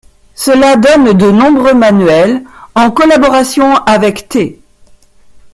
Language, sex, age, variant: French, female, 50-59, Français de métropole